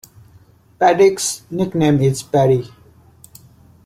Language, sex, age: English, male, 19-29